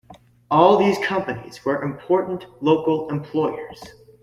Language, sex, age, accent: English, male, under 19, United States English